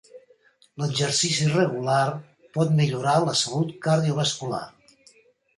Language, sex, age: Catalan, male, 80-89